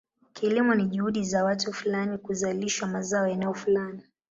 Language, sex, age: Swahili, male, 19-29